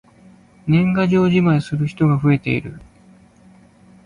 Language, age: Japanese, 19-29